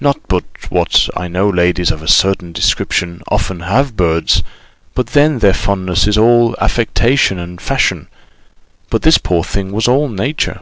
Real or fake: real